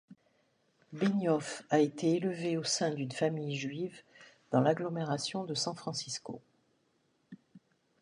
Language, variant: French, Français de métropole